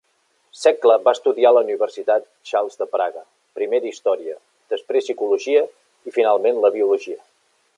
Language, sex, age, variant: Catalan, male, 40-49, Central